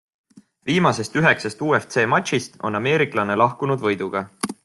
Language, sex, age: Estonian, male, 19-29